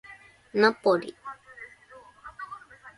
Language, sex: Japanese, female